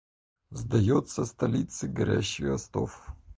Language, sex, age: Russian, male, 30-39